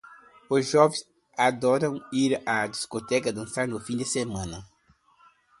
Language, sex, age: Portuguese, male, 50-59